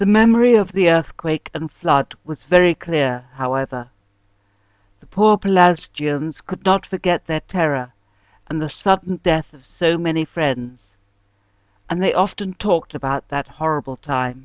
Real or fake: real